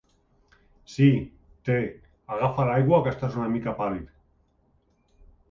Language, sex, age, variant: Catalan, male, 50-59, Central